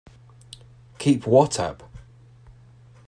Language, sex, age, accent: English, male, 19-29, England English